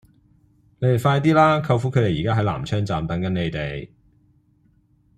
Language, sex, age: Cantonese, male, 30-39